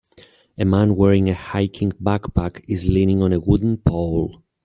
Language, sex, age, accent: English, male, 40-49, United States English